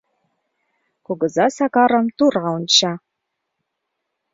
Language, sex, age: Mari, female, 19-29